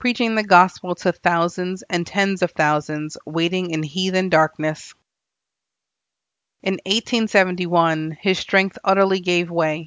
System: none